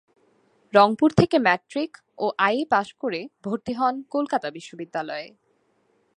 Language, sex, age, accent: Bengali, female, 19-29, প্রমিত